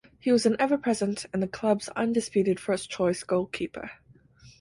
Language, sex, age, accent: English, female, 19-29, United States English